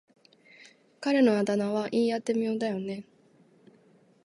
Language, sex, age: Japanese, female, 19-29